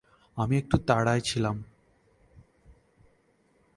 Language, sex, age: Bengali, male, 19-29